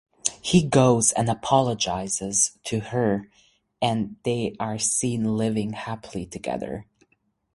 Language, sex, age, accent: English, male, 19-29, United States English